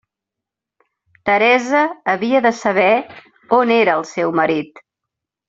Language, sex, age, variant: Catalan, female, 40-49, Central